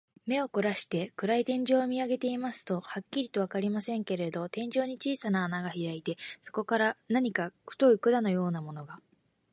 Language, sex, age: Japanese, female, 19-29